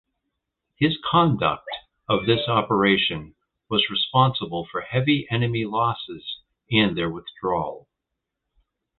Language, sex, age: English, male, 50-59